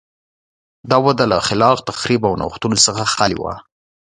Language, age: Pashto, 19-29